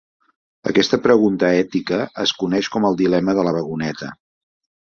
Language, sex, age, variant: Catalan, male, 50-59, Central